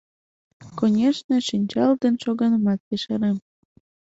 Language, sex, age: Mari, female, 19-29